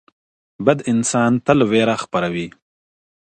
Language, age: Pashto, 30-39